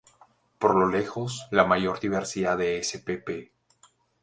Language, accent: Spanish, México